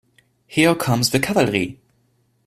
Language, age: English, 19-29